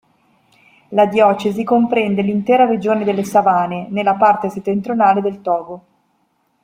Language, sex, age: Italian, female, 40-49